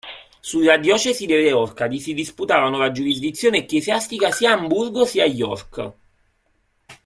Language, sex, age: Italian, male, 19-29